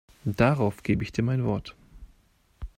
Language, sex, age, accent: German, male, 40-49, Deutschland Deutsch